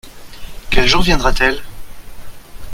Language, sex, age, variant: French, male, 30-39, Français de métropole